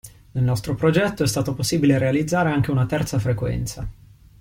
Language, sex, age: Italian, male, 30-39